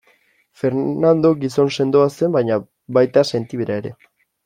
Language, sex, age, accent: Basque, male, 19-29, Erdialdekoa edo Nafarra (Gipuzkoa, Nafarroa)